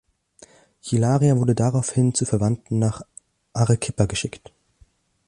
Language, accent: German, Deutschland Deutsch